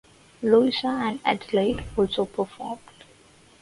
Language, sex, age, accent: English, female, 19-29, India and South Asia (India, Pakistan, Sri Lanka)